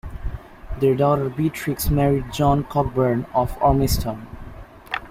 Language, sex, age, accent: English, male, under 19, United States English